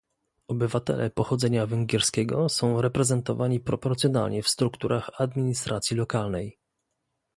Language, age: Polish, 30-39